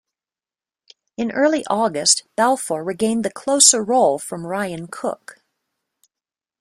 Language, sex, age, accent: English, female, 40-49, United States English